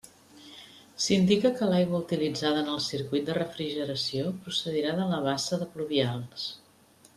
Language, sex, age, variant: Catalan, female, 50-59, Central